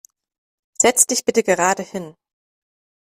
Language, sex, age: German, female, 30-39